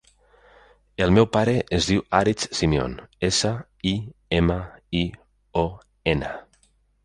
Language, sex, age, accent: Catalan, male, 30-39, valencià